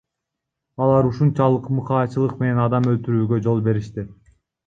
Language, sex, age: Kyrgyz, male, under 19